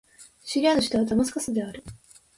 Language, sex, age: Japanese, female, 19-29